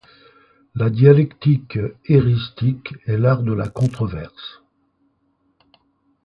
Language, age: French, 70-79